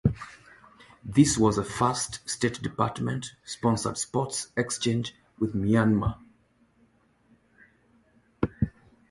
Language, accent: English, England English